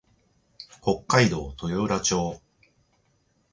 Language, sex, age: Japanese, male, 40-49